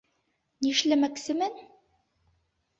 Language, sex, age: Bashkir, female, 19-29